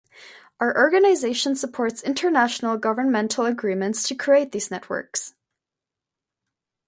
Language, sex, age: English, female, under 19